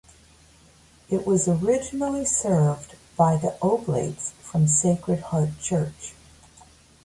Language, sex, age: English, female, 60-69